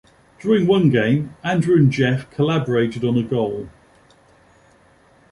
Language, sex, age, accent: English, male, 50-59, England English